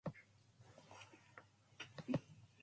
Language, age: English, 19-29